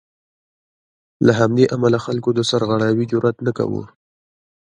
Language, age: Pashto, 19-29